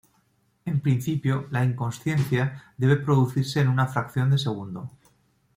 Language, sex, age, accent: Spanish, male, 40-49, España: Norte peninsular (Asturias, Castilla y León, Cantabria, País Vasco, Navarra, Aragón, La Rioja, Guadalajara, Cuenca)